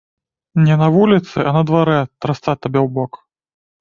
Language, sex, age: Belarusian, male, 30-39